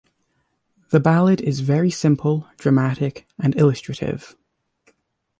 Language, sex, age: English, male, under 19